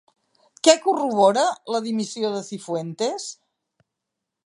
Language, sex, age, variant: Catalan, female, 50-59, Central